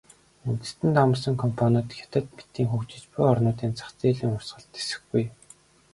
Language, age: Mongolian, 19-29